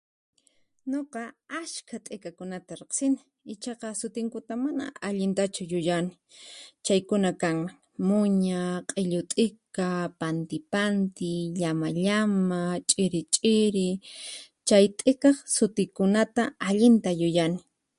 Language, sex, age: Puno Quechua, female, 19-29